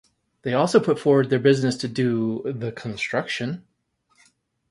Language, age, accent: English, 40-49, United States English